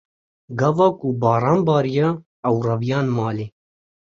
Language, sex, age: Kurdish, male, 19-29